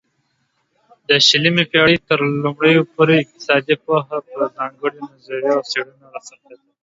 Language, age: Pashto, 19-29